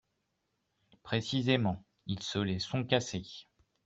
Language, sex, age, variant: French, male, 40-49, Français de métropole